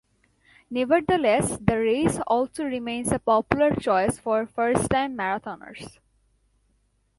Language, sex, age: English, female, 19-29